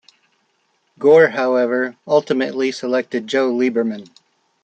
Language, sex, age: English, male, 60-69